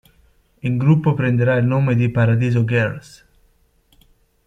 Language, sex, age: Italian, male, 30-39